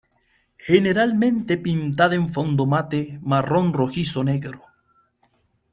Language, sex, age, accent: Spanish, male, 30-39, Caribe: Cuba, Venezuela, Puerto Rico, República Dominicana, Panamá, Colombia caribeña, México caribeño, Costa del golfo de México